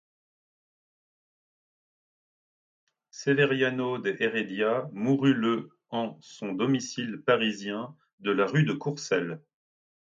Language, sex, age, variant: French, male, 40-49, Français de métropole